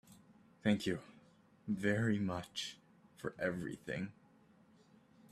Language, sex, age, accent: English, male, under 19, United States English